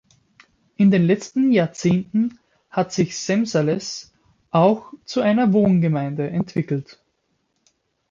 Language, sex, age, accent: German, male, 19-29, Österreichisches Deutsch